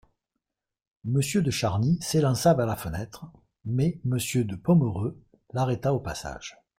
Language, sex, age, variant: French, male, 50-59, Français de métropole